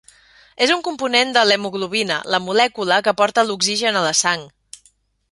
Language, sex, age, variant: Catalan, female, 40-49, Central